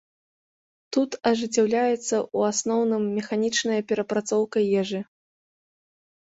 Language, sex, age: Belarusian, female, 19-29